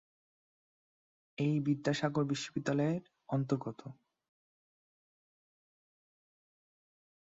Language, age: Bengali, 19-29